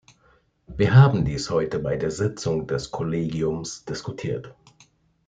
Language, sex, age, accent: German, male, 40-49, Deutschland Deutsch